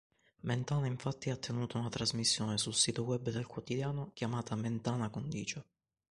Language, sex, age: Italian, male, 19-29